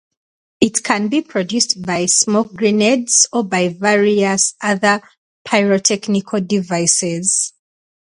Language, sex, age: English, female, 30-39